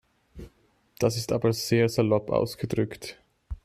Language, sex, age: German, male, 30-39